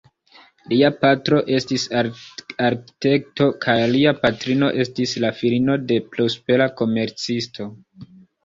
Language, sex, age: Esperanto, male, 19-29